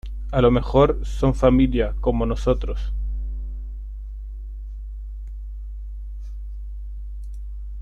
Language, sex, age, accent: Spanish, male, 30-39, Chileno: Chile, Cuyo